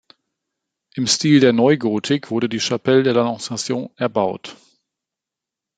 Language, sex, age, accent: German, male, 40-49, Deutschland Deutsch